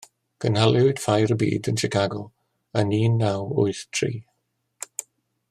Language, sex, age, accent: Welsh, male, 60-69, Y Deyrnas Unedig Cymraeg